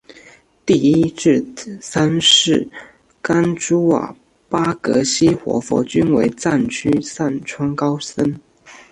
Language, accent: Chinese, 出生地：福建省